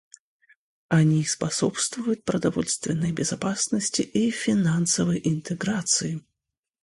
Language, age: Russian, 30-39